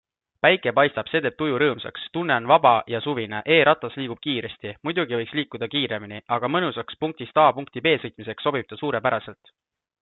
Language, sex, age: Estonian, male, 19-29